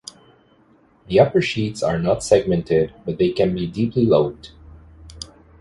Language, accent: English, United States English